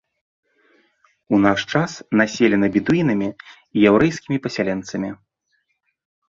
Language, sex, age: Belarusian, male, 40-49